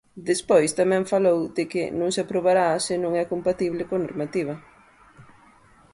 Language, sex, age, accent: Galician, female, 40-49, Atlántico (seseo e gheada)